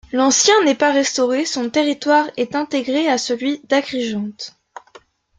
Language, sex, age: French, female, 19-29